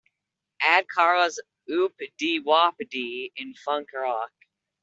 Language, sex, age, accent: English, male, under 19, United States English